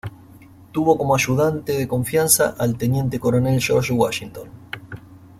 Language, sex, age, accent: Spanish, male, 40-49, Rioplatense: Argentina, Uruguay, este de Bolivia, Paraguay